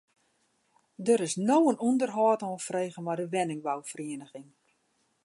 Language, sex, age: Western Frisian, female, 60-69